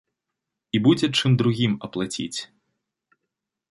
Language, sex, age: Belarusian, male, 19-29